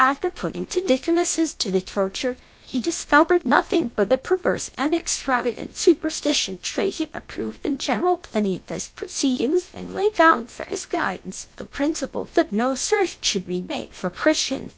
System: TTS, GlowTTS